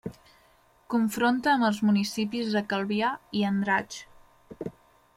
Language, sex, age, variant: Catalan, female, 19-29, Central